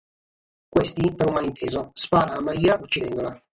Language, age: Italian, 40-49